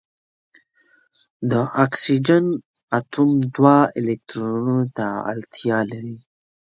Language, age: Pashto, 19-29